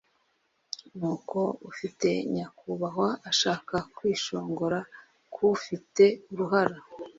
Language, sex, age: Kinyarwanda, female, 19-29